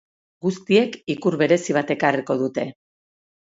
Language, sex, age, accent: Basque, female, 50-59, Erdialdekoa edo Nafarra (Gipuzkoa, Nafarroa)